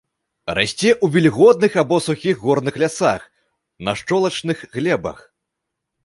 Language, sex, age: Belarusian, male, 19-29